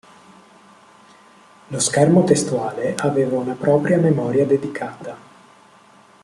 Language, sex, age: Italian, male, 19-29